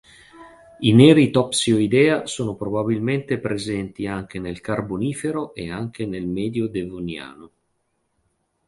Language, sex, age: Italian, male, 40-49